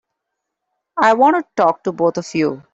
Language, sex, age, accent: English, female, 30-39, India and South Asia (India, Pakistan, Sri Lanka)